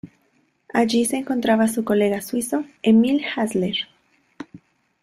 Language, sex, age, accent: Spanish, female, 19-29, México